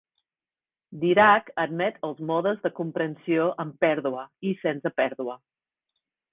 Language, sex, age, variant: Catalan, female, 50-59, Central